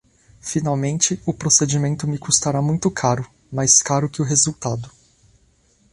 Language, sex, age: Portuguese, male, 30-39